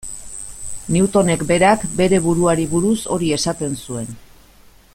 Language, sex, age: Basque, female, 50-59